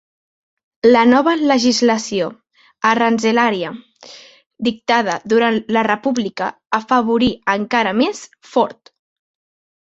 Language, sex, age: Catalan, female, under 19